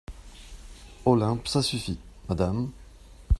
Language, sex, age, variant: French, male, 40-49, Français de métropole